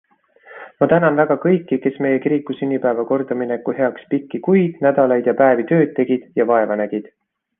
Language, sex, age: Estonian, male, 30-39